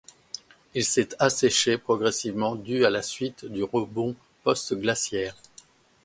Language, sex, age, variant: French, male, 60-69, Français de métropole